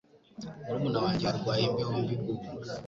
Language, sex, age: Kinyarwanda, male, 19-29